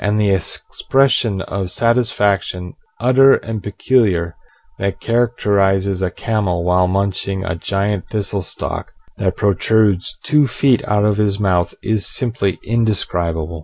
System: none